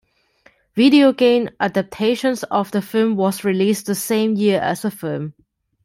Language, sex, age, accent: English, female, 19-29, Hong Kong English